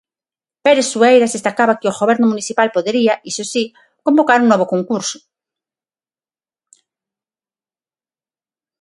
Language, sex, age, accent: Galician, female, 40-49, Atlántico (seseo e gheada); Neofalante